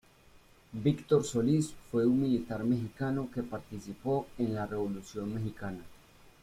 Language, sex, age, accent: Spanish, male, 19-29, Andino-Pacífico: Colombia, Perú, Ecuador, oeste de Bolivia y Venezuela andina